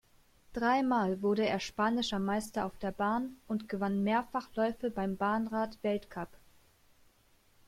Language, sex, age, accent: German, female, 19-29, Deutschland Deutsch